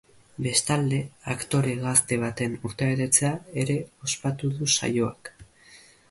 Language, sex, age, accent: Basque, male, under 19, Erdialdekoa edo Nafarra (Gipuzkoa, Nafarroa)